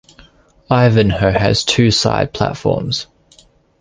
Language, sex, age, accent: English, male, under 19, Australian English